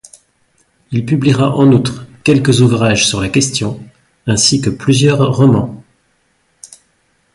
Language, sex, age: French, male, 40-49